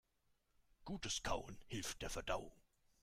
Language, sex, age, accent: German, male, 30-39, Deutschland Deutsch